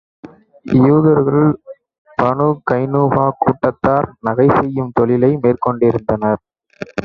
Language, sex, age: Tamil, male, 19-29